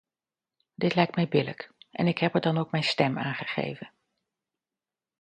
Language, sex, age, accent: Dutch, female, 50-59, Nederlands Nederlands